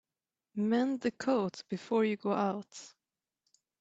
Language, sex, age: English, female, 19-29